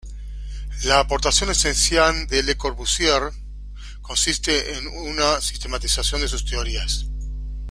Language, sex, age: Spanish, male, 50-59